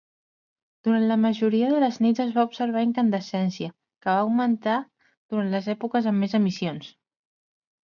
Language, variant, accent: Catalan, Central, central